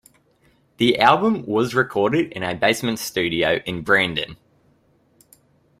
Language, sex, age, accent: English, male, 19-29, Australian English